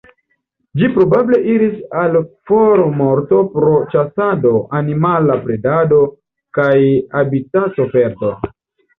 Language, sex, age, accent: Esperanto, male, 19-29, Internacia